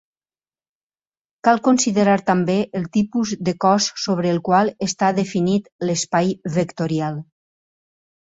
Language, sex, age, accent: Catalan, female, 30-39, valencià